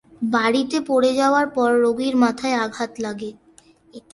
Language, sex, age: Bengali, female, under 19